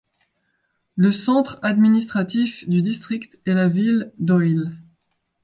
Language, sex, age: French, female, 30-39